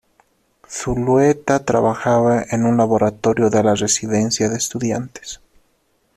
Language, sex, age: Spanish, male, 19-29